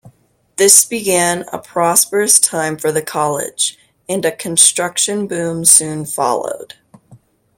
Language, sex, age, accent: English, female, 19-29, United States English